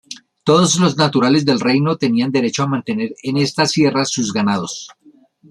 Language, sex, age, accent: Spanish, male, 60-69, Caribe: Cuba, Venezuela, Puerto Rico, República Dominicana, Panamá, Colombia caribeña, México caribeño, Costa del golfo de México